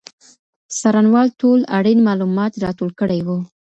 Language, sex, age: Pashto, female, under 19